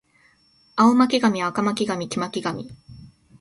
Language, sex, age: Japanese, female, 19-29